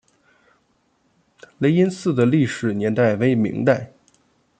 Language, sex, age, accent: Chinese, male, 30-39, 出生地：黑龙江省